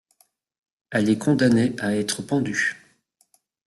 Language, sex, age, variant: French, male, 40-49, Français de métropole